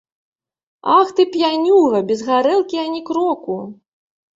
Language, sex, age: Belarusian, female, 30-39